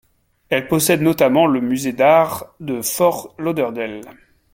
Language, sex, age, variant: French, male, 40-49, Français de métropole